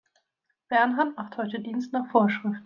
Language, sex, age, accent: German, female, 30-39, Deutschland Deutsch